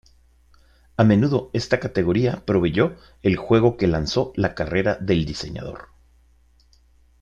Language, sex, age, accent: Spanish, male, 50-59, México